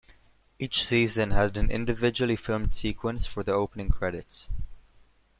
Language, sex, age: English, male, under 19